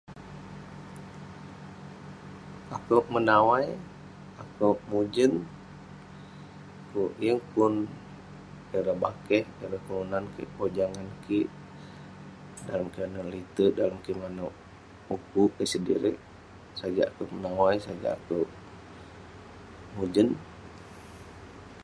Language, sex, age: Western Penan, male, 19-29